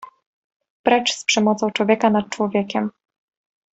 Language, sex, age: Polish, female, 19-29